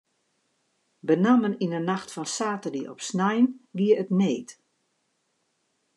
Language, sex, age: Western Frisian, female, 50-59